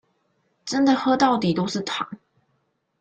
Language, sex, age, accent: Chinese, female, 19-29, 出生地：臺南市